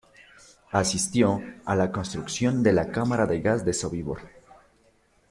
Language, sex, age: Spanish, male, 19-29